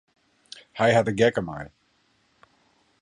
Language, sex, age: Western Frisian, male, 50-59